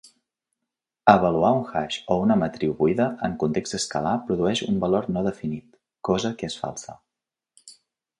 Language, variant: Catalan, Nord-Occidental